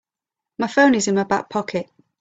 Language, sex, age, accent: English, female, 30-39, England English